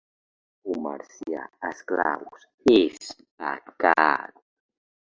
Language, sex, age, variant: Catalan, male, under 19, Central